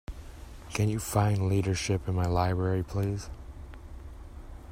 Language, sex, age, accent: English, male, 30-39, United States English